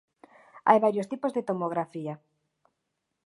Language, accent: Galician, Normativo (estándar)